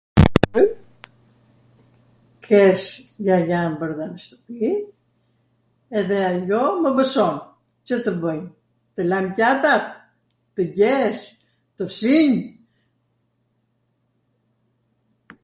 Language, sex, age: Arvanitika Albanian, female, 80-89